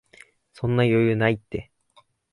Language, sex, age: Japanese, male, 19-29